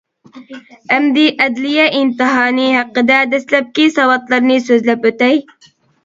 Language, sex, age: Uyghur, female, 30-39